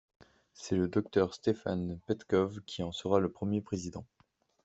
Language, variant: French, Français de métropole